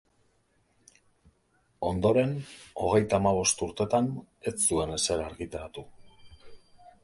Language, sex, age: Basque, male, 40-49